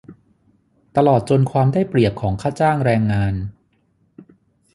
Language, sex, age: Thai, male, 40-49